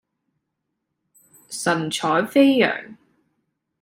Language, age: Cantonese, 19-29